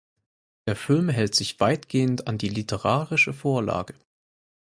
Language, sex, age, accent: German, male, 19-29, Deutschland Deutsch